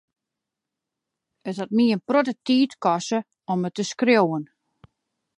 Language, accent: Western Frisian, Wâldfrysk